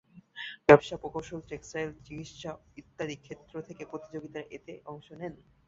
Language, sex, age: Bengali, male, 19-29